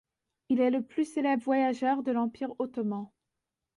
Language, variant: French, Français de métropole